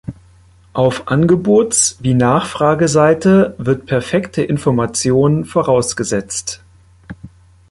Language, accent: German, Deutschland Deutsch